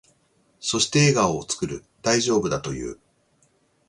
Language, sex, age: Japanese, male, 40-49